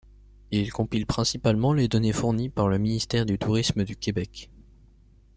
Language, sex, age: French, male, under 19